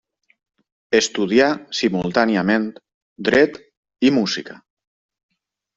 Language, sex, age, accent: Catalan, male, 30-39, valencià